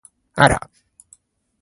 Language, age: Japanese, 19-29